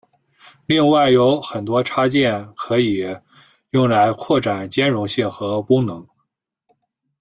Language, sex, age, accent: Chinese, male, 19-29, 出生地：河南省